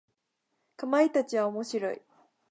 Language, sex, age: Japanese, female, 19-29